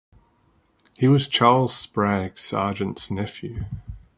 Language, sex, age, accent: English, male, 30-39, Australian English